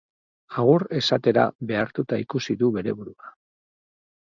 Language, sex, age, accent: Basque, male, 50-59, Mendebalekoa (Araba, Bizkaia, Gipuzkoako mendebaleko herri batzuk)